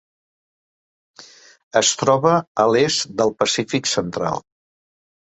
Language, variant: Catalan, Central